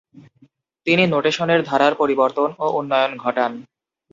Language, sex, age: Bengali, male, 19-29